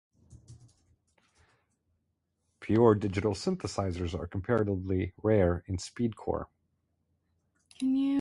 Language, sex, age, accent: English, male, 30-39, United States English